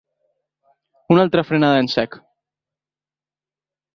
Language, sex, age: Catalan, female, 50-59